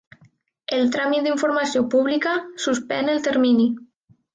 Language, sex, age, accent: Catalan, female, 19-29, valencià